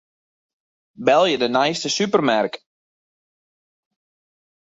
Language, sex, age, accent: Western Frisian, male, 19-29, Wâldfrysk